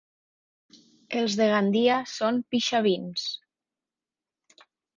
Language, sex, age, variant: Catalan, female, 19-29, Nord-Occidental